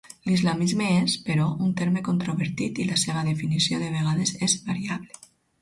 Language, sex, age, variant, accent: Catalan, female, 40-49, Alacantí, valencià